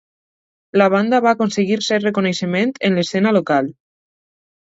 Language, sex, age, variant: Catalan, female, under 19, Alacantí